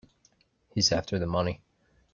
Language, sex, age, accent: English, male, 19-29, United States English